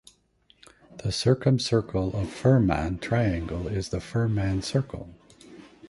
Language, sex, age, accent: English, male, 60-69, United States English